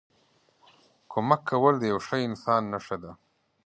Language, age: Pashto, 30-39